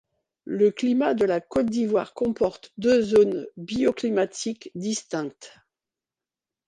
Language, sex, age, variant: French, female, 50-59, Français de métropole